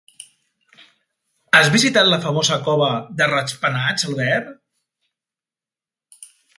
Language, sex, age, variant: Catalan, male, 50-59, Central